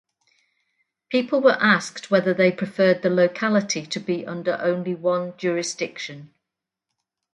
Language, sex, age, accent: English, female, 60-69, England English